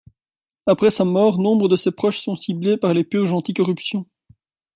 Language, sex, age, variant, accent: French, male, 19-29, Français d'Europe, Français de Belgique